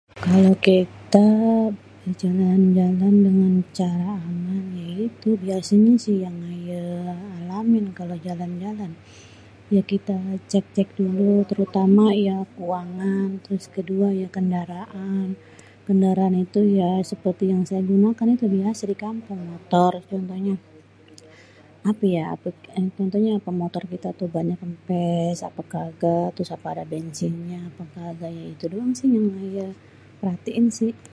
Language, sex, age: Betawi, male, 40-49